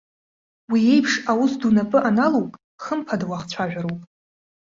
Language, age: Abkhazian, 19-29